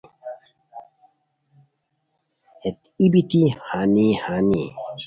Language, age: Khowar, 30-39